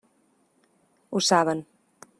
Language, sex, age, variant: Catalan, female, 40-49, Central